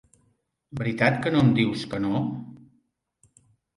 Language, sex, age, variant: Catalan, male, 60-69, Central